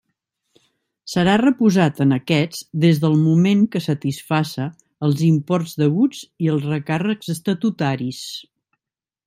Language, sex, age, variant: Catalan, female, 19-29, Central